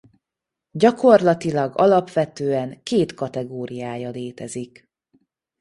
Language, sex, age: Hungarian, female, 30-39